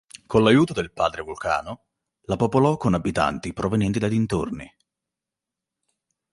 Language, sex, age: Italian, male, 19-29